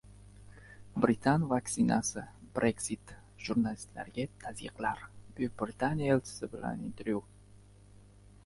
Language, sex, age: Uzbek, male, 19-29